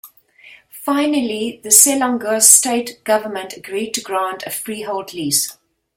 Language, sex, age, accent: English, female, 60-69, Southern African (South Africa, Zimbabwe, Namibia)